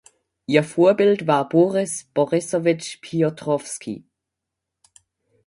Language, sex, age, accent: German, male, under 19, Schweizerdeutsch